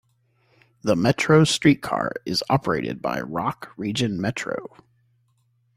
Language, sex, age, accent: English, male, 50-59, United States English